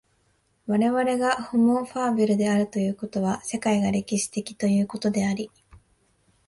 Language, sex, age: Japanese, female, 19-29